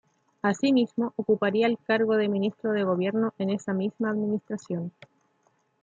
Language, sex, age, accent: Spanish, female, 30-39, Chileno: Chile, Cuyo